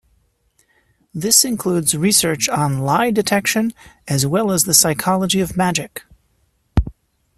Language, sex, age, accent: English, male, 30-39, United States English